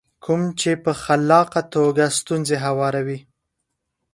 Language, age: Pashto, under 19